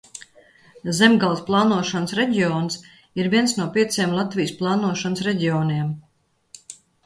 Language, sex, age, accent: Latvian, female, 50-59, Kurzeme